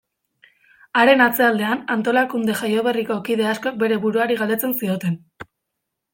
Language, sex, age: Basque, female, 19-29